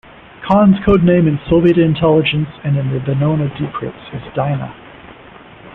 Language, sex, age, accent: English, male, 50-59, United States English